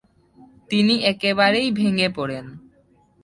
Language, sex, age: Bengali, male, under 19